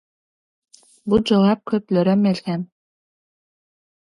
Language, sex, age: Turkmen, female, 19-29